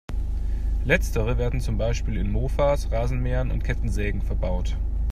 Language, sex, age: German, male, 30-39